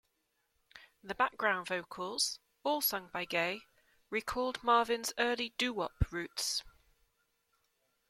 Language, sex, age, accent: English, female, 40-49, England English